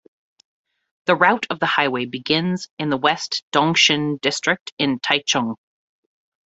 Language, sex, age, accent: English, female, 30-39, United States English